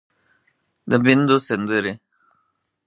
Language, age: Pashto, 40-49